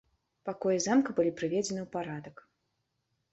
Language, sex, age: Belarusian, female, 19-29